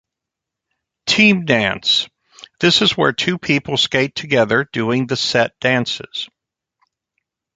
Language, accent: English, United States English